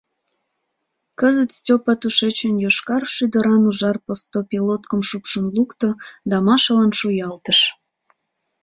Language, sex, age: Mari, female, 19-29